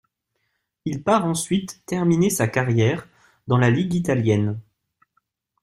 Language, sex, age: French, male, 19-29